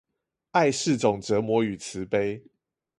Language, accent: Chinese, 出生地：新北市